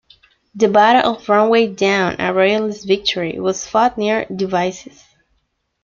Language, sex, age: English, female, 19-29